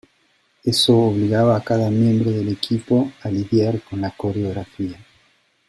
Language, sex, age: Spanish, male, 50-59